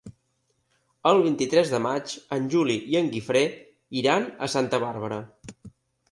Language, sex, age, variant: Catalan, male, 30-39, Septentrional